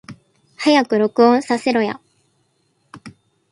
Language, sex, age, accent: Japanese, female, 19-29, 標準語